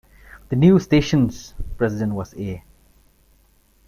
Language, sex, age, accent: English, male, 30-39, India and South Asia (India, Pakistan, Sri Lanka)